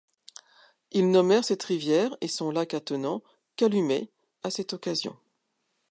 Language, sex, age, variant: French, female, 50-59, Français de métropole